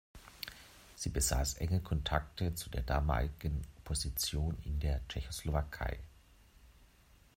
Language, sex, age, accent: German, male, 19-29, Deutschland Deutsch